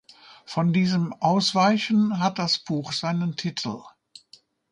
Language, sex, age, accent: German, female, 70-79, Deutschland Deutsch